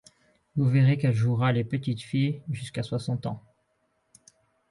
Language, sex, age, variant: French, male, 30-39, Français de métropole